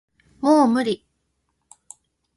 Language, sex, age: Japanese, female, 19-29